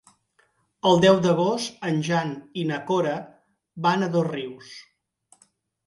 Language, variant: Catalan, Central